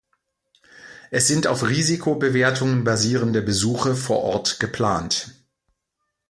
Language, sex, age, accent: German, male, 40-49, Deutschland Deutsch